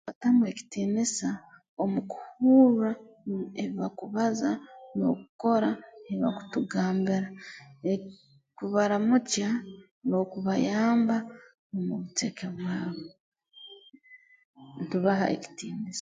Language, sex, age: Tooro, female, 19-29